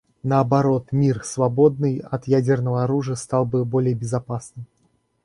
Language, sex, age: Russian, male, 19-29